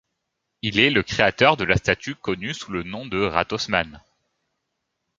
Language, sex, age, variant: French, male, 19-29, Français de métropole